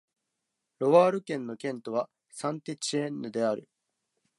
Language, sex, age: Japanese, male, 19-29